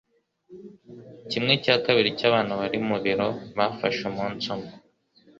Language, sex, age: Kinyarwanda, male, 19-29